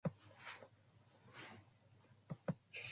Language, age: English, 19-29